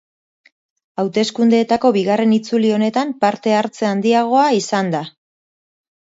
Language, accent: Basque, Mendebalekoa (Araba, Bizkaia, Gipuzkoako mendebaleko herri batzuk)